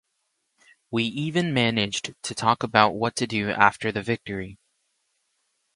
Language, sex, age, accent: English, male, 19-29, United States English